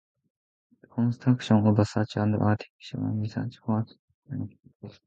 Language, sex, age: English, male, 19-29